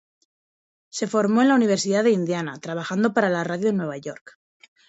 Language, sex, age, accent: Spanish, female, 30-39, España: Norte peninsular (Asturias, Castilla y León, Cantabria, País Vasco, Navarra, Aragón, La Rioja, Guadalajara, Cuenca)